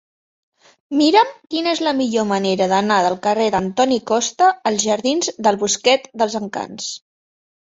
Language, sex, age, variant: Catalan, female, 19-29, Central